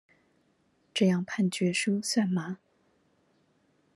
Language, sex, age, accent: Chinese, female, 40-49, 出生地：臺北市